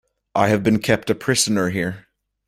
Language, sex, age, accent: English, male, 19-29, United States English